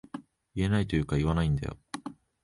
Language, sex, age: Japanese, male, under 19